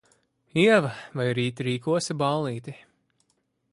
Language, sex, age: Latvian, male, 30-39